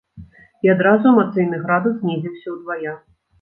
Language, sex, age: Belarusian, female, 40-49